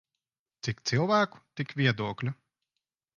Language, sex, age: Latvian, male, 40-49